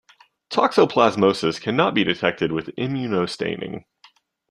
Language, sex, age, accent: English, male, 30-39, United States English